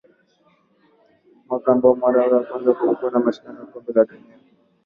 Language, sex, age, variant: Swahili, male, 19-29, Kiswahili cha Bara ya Kenya